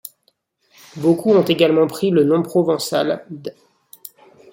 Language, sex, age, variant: French, male, 30-39, Français de métropole